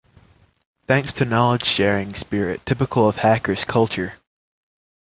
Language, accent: English, United States English